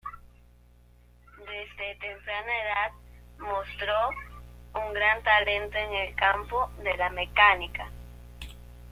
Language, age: Spanish, under 19